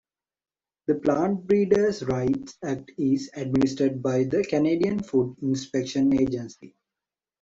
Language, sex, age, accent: English, male, 19-29, England English